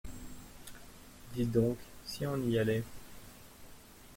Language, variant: French, Français de métropole